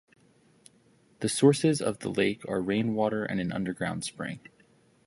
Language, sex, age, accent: English, male, 19-29, United States English